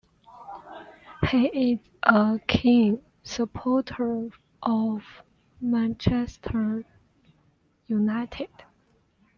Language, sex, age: English, female, 19-29